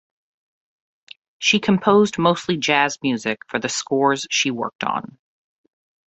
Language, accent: English, United States English